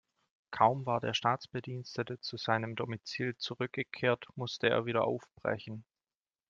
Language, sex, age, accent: German, male, 19-29, Deutschland Deutsch